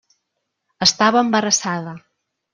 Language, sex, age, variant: Catalan, female, 50-59, Central